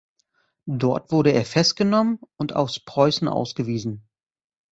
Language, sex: German, male